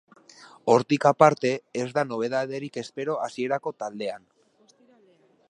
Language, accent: Basque, Mendebalekoa (Araba, Bizkaia, Gipuzkoako mendebaleko herri batzuk)